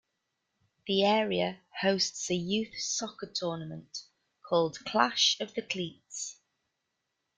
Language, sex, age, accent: English, female, 40-49, England English